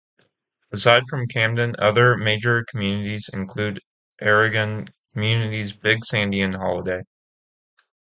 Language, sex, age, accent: English, male, under 19, United States English